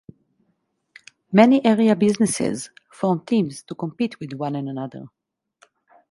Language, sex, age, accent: English, female, 40-49, Israeli